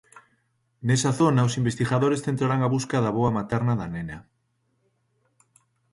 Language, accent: Galician, Central (gheada)